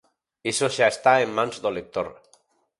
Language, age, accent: Galician, 40-49, Normativo (estándar)